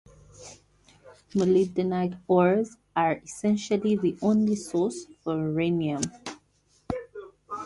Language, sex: English, female